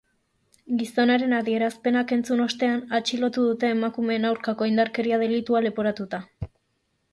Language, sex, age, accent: Basque, female, 19-29, Mendebalekoa (Araba, Bizkaia, Gipuzkoako mendebaleko herri batzuk)